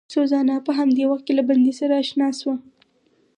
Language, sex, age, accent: Pashto, female, 19-29, معیاري پښتو